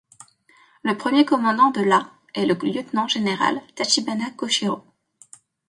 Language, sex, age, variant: French, female, 19-29, Français de métropole